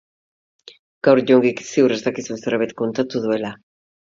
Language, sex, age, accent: Basque, female, 40-49, Mendebalekoa (Araba, Bizkaia, Gipuzkoako mendebaleko herri batzuk)